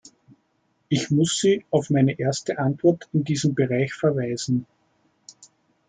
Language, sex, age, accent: German, male, 40-49, Österreichisches Deutsch